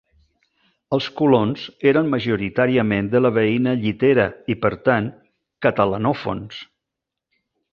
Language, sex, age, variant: Catalan, male, 60-69, Central